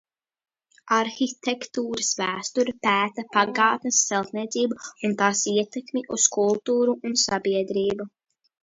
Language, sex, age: Latvian, female, under 19